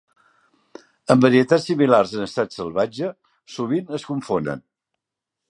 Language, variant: Catalan, Central